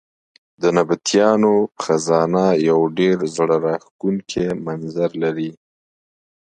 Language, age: Pashto, 30-39